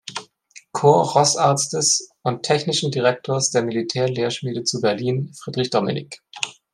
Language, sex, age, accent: German, male, 19-29, Deutschland Deutsch